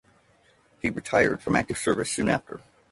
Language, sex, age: English, male, 40-49